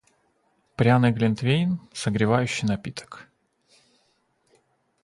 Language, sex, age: Russian, male, 30-39